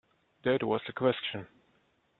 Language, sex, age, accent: English, male, 19-29, England English